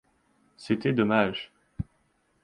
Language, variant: French, Français de métropole